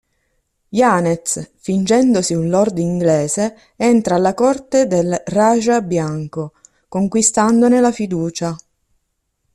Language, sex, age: Italian, female, 30-39